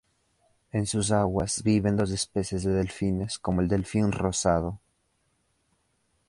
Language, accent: Spanish, Andino-Pacífico: Colombia, Perú, Ecuador, oeste de Bolivia y Venezuela andina